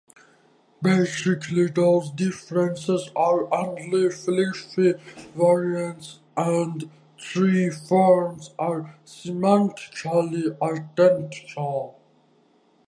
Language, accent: English, United States English